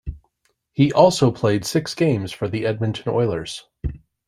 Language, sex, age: English, male, 40-49